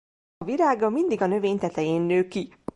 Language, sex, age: Hungarian, female, 19-29